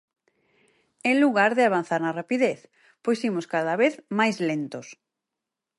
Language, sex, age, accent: Galician, female, 30-39, Oriental (común en zona oriental)